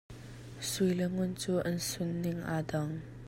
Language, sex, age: Hakha Chin, female, under 19